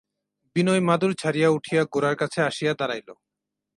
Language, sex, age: Bengali, male, 19-29